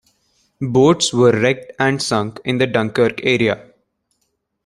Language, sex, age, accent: English, male, under 19, India and South Asia (India, Pakistan, Sri Lanka)